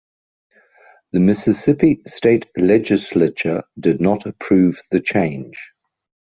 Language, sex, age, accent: English, male, 50-59, England English